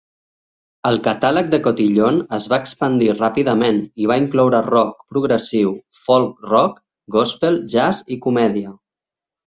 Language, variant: Catalan, Central